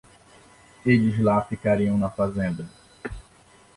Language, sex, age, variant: Portuguese, male, 30-39, Portuguese (Brasil)